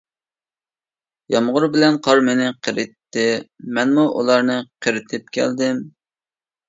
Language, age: Uyghur, 30-39